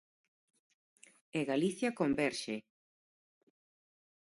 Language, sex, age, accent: Galician, female, 40-49, Normativo (estándar)